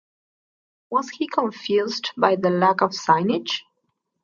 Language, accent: English, England English